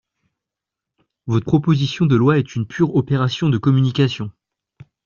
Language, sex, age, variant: French, male, 30-39, Français de métropole